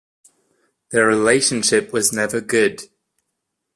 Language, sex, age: English, male, 19-29